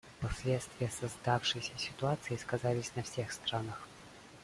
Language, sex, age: Russian, male, 19-29